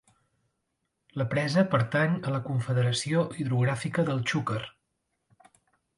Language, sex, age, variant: Catalan, male, 30-39, Central